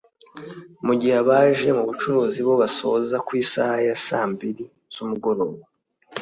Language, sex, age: Kinyarwanda, male, 19-29